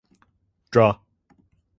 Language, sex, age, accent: English, male, under 19, United States English